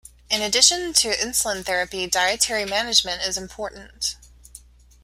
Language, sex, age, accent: English, female, 30-39, United States English